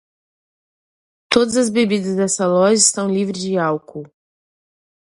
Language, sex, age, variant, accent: Portuguese, female, 30-39, Portuguese (Brasil), Mineiro